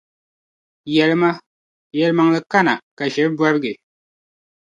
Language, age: Dagbani, 19-29